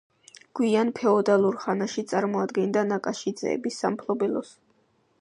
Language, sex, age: Georgian, female, under 19